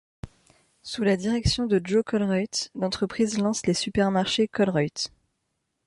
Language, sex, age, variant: French, female, 19-29, Français de métropole